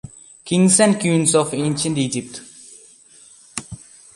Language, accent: English, India and South Asia (India, Pakistan, Sri Lanka)